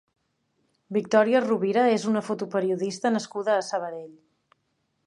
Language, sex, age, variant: Catalan, female, 40-49, Central